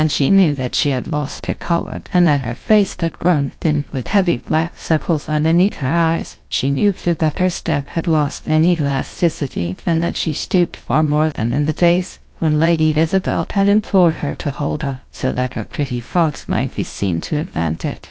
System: TTS, GlowTTS